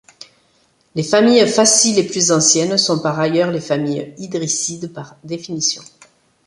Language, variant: French, Français de métropole